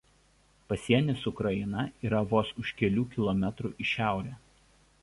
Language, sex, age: Lithuanian, male, 30-39